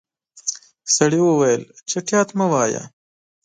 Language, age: Pashto, 19-29